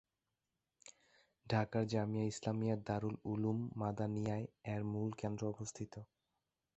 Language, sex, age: Bengali, male, 19-29